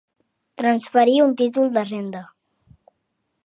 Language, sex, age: Catalan, male, 40-49